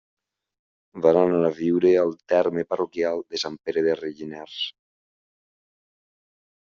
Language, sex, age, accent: Catalan, male, 40-49, valencià